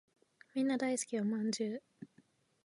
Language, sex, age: Japanese, female, under 19